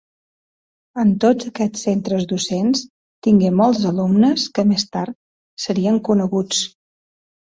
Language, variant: Catalan, Balear